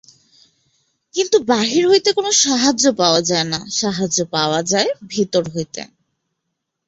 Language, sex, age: Bengali, female, 19-29